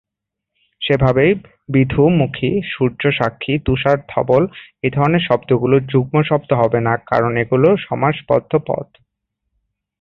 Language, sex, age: Bengali, male, 19-29